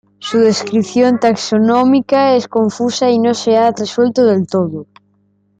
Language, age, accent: Spanish, 40-49, España: Norte peninsular (Asturias, Castilla y León, Cantabria, País Vasco, Navarra, Aragón, La Rioja, Guadalajara, Cuenca)